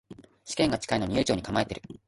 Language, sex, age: Japanese, male, 19-29